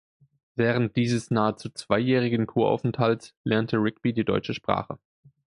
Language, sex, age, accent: German, male, 19-29, Deutschland Deutsch